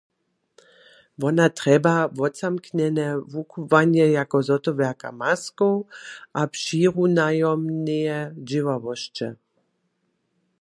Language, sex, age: Upper Sorbian, female, 40-49